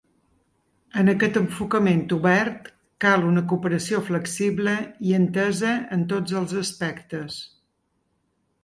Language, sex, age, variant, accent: Catalan, female, 50-59, Balear, menorquí